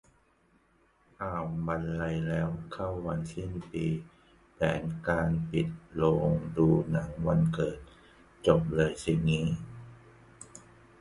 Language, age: Thai, 40-49